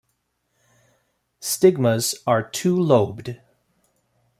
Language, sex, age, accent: English, male, 40-49, Canadian English